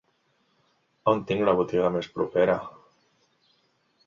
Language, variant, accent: Catalan, Central, central